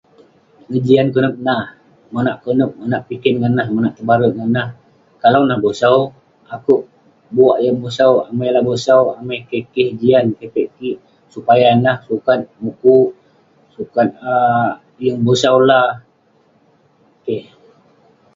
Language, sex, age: Western Penan, male, 19-29